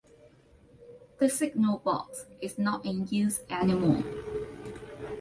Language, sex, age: English, female, 30-39